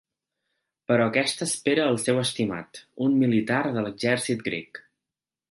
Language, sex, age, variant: Catalan, male, 19-29, Central